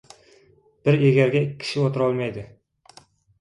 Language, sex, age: Uzbek, male, 30-39